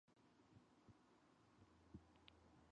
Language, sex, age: English, female, 19-29